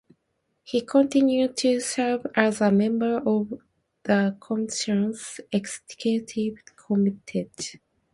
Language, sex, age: English, female, 19-29